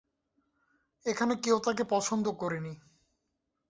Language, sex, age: Bengali, male, 19-29